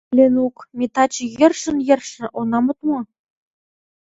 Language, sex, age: Mari, female, under 19